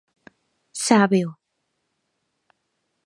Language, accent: Galician, Normativo (estándar)